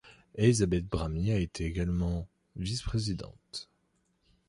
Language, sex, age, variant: French, male, 19-29, Français de métropole